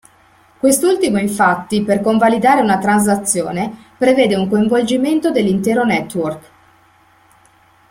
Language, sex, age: Italian, female, 50-59